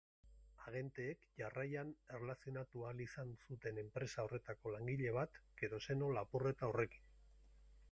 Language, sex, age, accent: Basque, male, 50-59, Mendebalekoa (Araba, Bizkaia, Gipuzkoako mendebaleko herri batzuk)